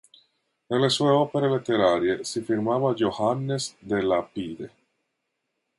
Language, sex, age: Italian, male, 30-39